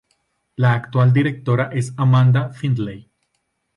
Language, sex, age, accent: Spanish, male, 30-39, Caribe: Cuba, Venezuela, Puerto Rico, República Dominicana, Panamá, Colombia caribeña, México caribeño, Costa del golfo de México